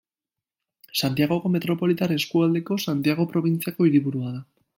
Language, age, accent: Basque, 19-29, Mendebalekoa (Araba, Bizkaia, Gipuzkoako mendebaleko herri batzuk)